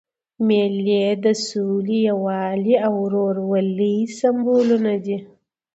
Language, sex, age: Pashto, female, 30-39